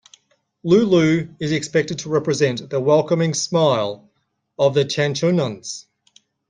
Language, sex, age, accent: English, male, 40-49, Australian English